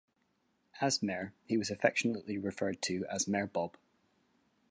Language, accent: English, Scottish English